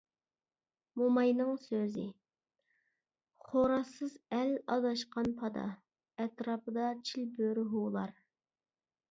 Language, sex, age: Uyghur, male, 19-29